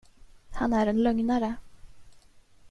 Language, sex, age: Swedish, female, 19-29